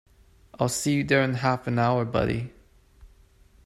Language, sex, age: English, male, 19-29